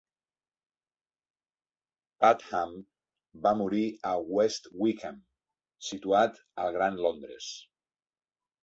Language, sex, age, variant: Catalan, male, 40-49, Central